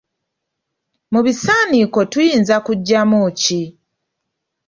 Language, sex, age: Ganda, female, 30-39